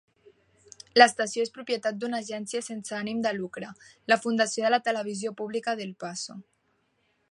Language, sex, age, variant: Catalan, female, 19-29, Central